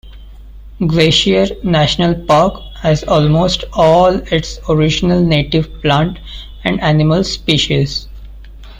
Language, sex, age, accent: English, male, 19-29, India and South Asia (India, Pakistan, Sri Lanka)